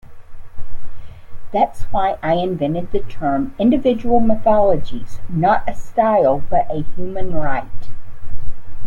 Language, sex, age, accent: English, female, 70-79, United States English